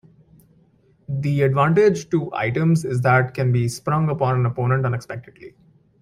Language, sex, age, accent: English, male, 19-29, India and South Asia (India, Pakistan, Sri Lanka)